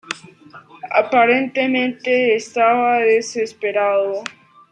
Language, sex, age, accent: Spanish, male, under 19, Andino-Pacífico: Colombia, Perú, Ecuador, oeste de Bolivia y Venezuela andina